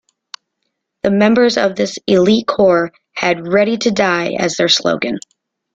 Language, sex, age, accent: English, female, 30-39, United States English